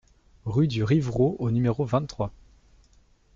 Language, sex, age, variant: French, male, 19-29, Français de métropole